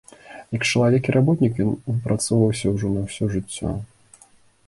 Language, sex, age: Belarusian, male, 19-29